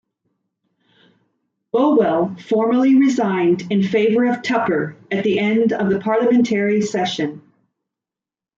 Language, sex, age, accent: English, female, 40-49, Canadian English